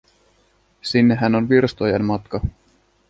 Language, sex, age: Finnish, male, 30-39